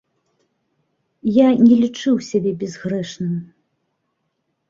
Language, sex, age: Belarusian, female, 40-49